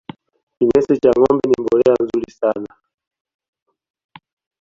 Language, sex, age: Swahili, male, 19-29